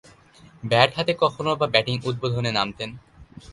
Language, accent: Bengali, Bangladeshi